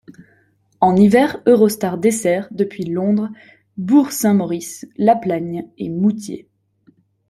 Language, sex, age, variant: French, female, 19-29, Français de métropole